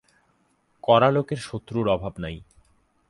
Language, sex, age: Bengali, male, 19-29